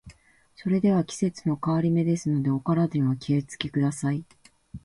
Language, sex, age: Japanese, female, 50-59